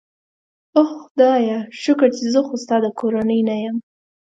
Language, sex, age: Pashto, female, under 19